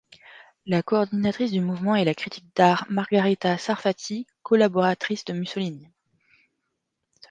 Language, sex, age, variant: French, female, 40-49, Français de métropole